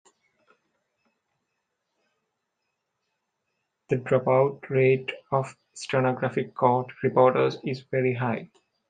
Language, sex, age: English, male, 19-29